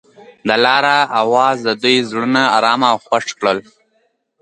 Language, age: Pashto, under 19